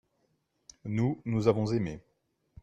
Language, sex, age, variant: French, male, 40-49, Français de métropole